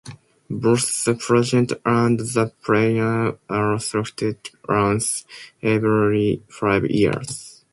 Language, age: English, 19-29